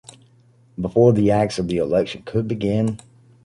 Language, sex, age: English, male, 50-59